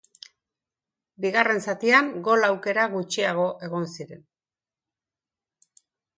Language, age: Basque, 60-69